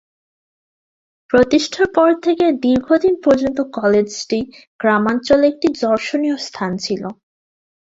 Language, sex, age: Bengali, female, 19-29